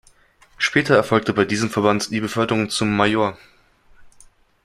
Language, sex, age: German, male, 19-29